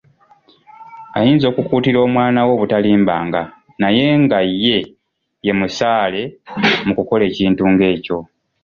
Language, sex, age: Ganda, male, 30-39